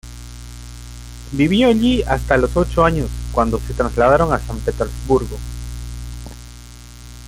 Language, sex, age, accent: Spanish, male, 19-29, Andino-Pacífico: Colombia, Perú, Ecuador, oeste de Bolivia y Venezuela andina